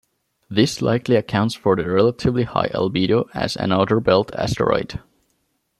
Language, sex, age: English, male, 19-29